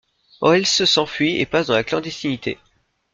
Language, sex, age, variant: French, female, 19-29, Français de métropole